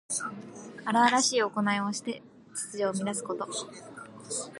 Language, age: Japanese, 19-29